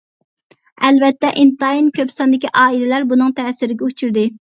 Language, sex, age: Uyghur, female, 19-29